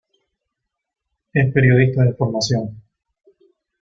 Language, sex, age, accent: Spanish, male, 30-39, Rioplatense: Argentina, Uruguay, este de Bolivia, Paraguay